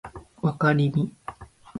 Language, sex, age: Japanese, female, 40-49